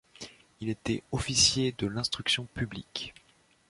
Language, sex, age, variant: French, male, 19-29, Français de métropole